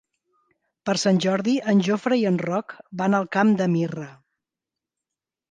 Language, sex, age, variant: Catalan, female, 50-59, Central